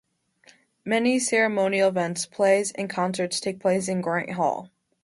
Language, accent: English, United States English